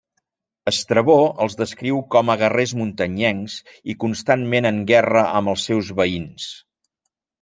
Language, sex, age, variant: Catalan, male, 50-59, Central